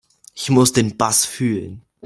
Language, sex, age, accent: German, male, under 19, Deutschland Deutsch